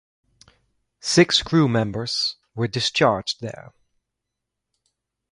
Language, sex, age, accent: English, male, 30-39, England English